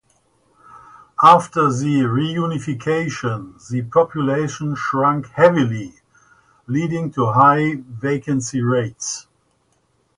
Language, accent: English, United States English